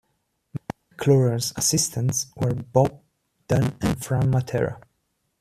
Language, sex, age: English, male, 19-29